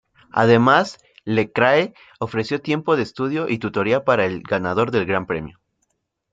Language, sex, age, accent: Spanish, male, 19-29, México